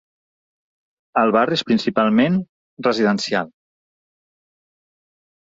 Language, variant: Catalan, Central